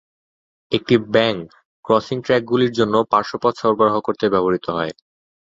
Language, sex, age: Bengali, male, 19-29